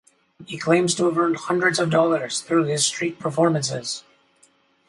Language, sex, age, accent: English, male, 40-49, United States English